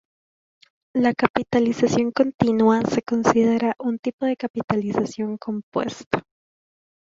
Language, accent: Spanish, América central